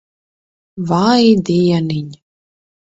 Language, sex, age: Latvian, female, 30-39